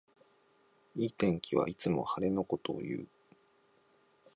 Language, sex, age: Japanese, male, 19-29